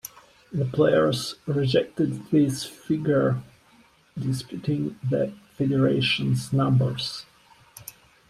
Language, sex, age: English, male, 19-29